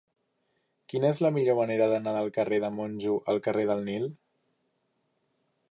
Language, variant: Catalan, Central